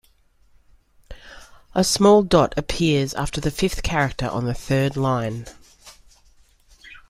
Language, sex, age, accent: English, female, 40-49, Australian English